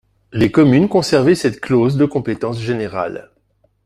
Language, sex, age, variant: French, male, 40-49, Français de métropole